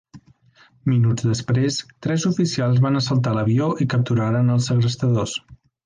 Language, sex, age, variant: Catalan, male, 19-29, Central